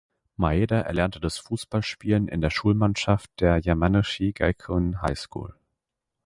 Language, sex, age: German, male, 19-29